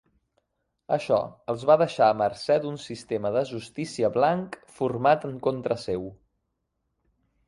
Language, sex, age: Catalan, male, 40-49